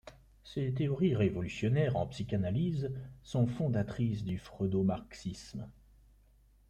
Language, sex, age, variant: French, male, 30-39, Français de métropole